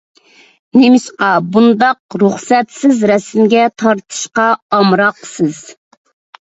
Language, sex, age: Uyghur, female, 19-29